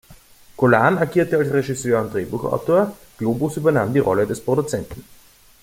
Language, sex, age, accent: German, male, 19-29, Österreichisches Deutsch